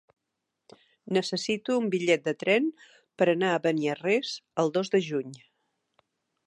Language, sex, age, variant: Catalan, female, 50-59, Central